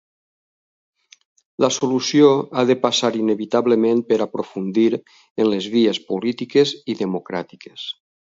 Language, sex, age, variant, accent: Catalan, male, 60-69, Valencià central, valencià